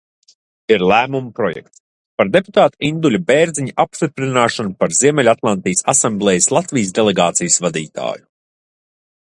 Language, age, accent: Latvian, 30-39, nav